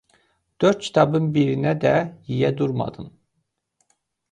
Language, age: Azerbaijani, 30-39